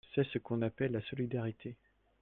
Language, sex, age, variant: French, male, 40-49, Français de métropole